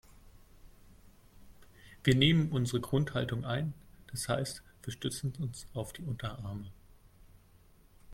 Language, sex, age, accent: German, male, 19-29, Deutschland Deutsch